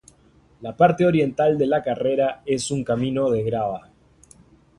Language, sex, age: Spanish, male, 19-29